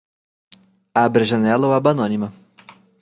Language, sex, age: Portuguese, male, 19-29